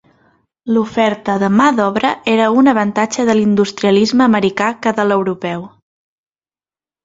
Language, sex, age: Catalan, female, 30-39